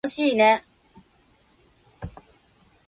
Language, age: Japanese, 19-29